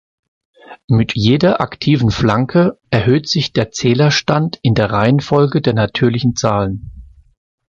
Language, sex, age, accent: German, male, 50-59, Deutschland Deutsch